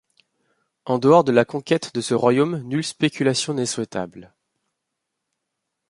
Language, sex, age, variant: French, male, 30-39, Français de métropole